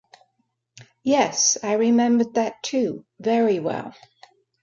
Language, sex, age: English, female, 70-79